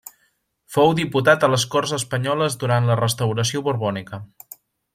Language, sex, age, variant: Catalan, male, 19-29, Central